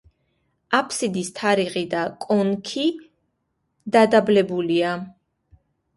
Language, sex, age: Georgian, female, 19-29